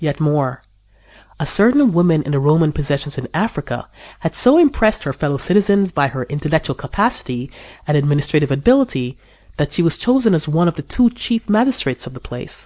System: none